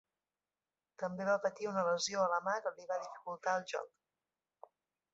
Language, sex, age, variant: Catalan, female, 30-39, Central